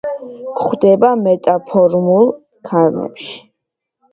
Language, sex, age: Georgian, female, under 19